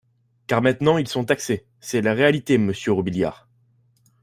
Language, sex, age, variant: French, male, 19-29, Français de métropole